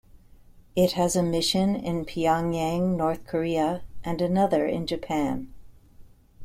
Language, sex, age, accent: English, female, 60-69, United States English